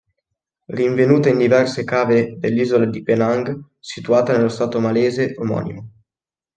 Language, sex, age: Italian, male, under 19